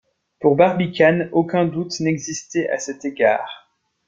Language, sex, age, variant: French, male, 19-29, Français de métropole